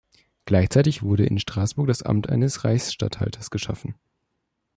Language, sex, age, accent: German, male, 19-29, Deutschland Deutsch